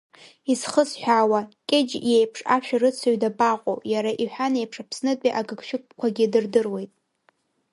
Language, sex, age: Abkhazian, female, 19-29